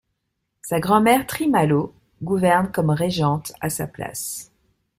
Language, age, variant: French, 50-59, Français de métropole